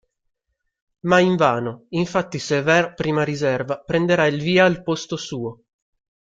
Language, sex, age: Italian, male, 30-39